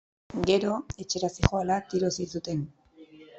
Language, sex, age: Basque, female, 40-49